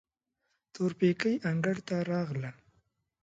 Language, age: Pashto, 19-29